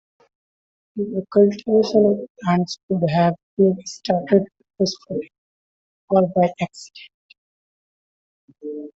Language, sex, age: English, male, 19-29